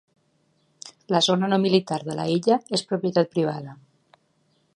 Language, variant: Catalan, Nord-Occidental